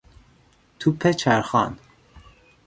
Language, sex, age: Persian, male, 19-29